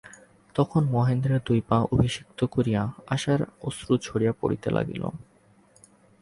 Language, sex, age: Bengali, male, 19-29